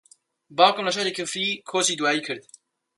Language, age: Central Kurdish, 19-29